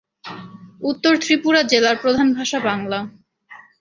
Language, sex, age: Bengali, female, 19-29